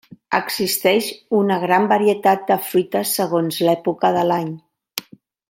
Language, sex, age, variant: Catalan, female, 50-59, Central